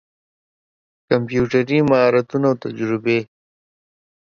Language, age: Pashto, 19-29